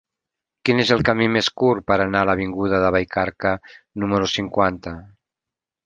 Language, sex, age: Catalan, male, 50-59